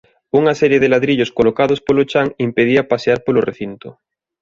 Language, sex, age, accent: Galician, male, 30-39, Normativo (estándar)